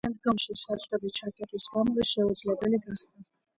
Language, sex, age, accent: Georgian, female, 40-49, ჩვეულებრივი